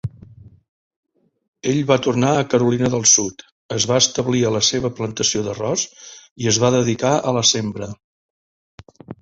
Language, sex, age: Catalan, male, 60-69